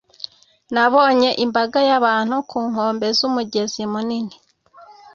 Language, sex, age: Kinyarwanda, female, 19-29